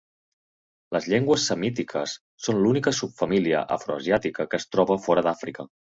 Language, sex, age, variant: Catalan, male, 30-39, Central